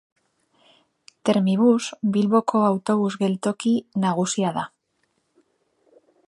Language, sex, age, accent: Basque, female, 30-39, Mendebalekoa (Araba, Bizkaia, Gipuzkoako mendebaleko herri batzuk)